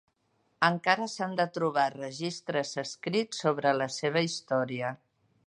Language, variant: Catalan, Central